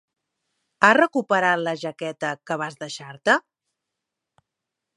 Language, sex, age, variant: Catalan, female, 40-49, Central